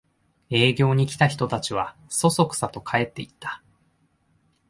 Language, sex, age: Japanese, male, 30-39